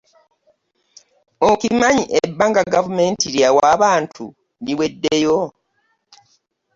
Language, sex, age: Ganda, female, 50-59